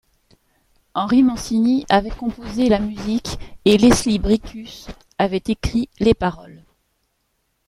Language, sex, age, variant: French, female, 40-49, Français de métropole